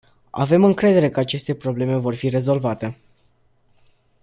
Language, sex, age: Romanian, male, under 19